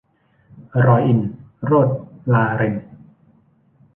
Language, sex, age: Thai, male, 19-29